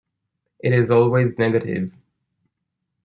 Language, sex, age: English, male, 19-29